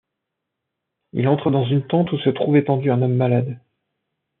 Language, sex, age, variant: French, male, 40-49, Français de métropole